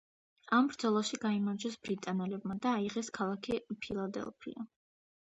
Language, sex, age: Georgian, female, under 19